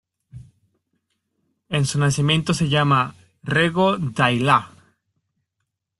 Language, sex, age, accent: Spanish, male, 19-29, México